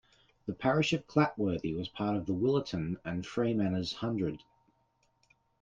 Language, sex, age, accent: English, male, 40-49, Australian English